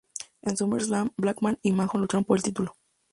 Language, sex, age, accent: Spanish, female, under 19, México